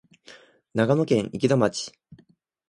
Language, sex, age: Japanese, male, under 19